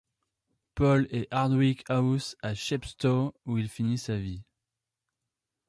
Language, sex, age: French, male, 30-39